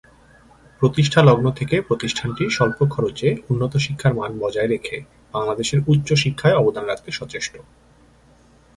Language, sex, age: Bengali, male, 30-39